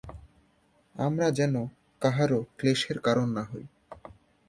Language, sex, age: Bengali, male, 19-29